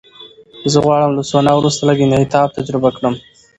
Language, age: Pashto, under 19